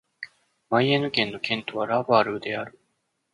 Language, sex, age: Japanese, male, 30-39